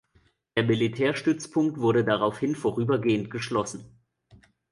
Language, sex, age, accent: German, male, 19-29, Deutschland Deutsch